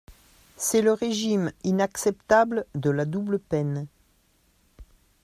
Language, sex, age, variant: French, female, 60-69, Français de métropole